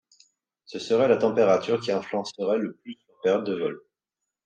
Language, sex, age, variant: French, male, 30-39, Français de métropole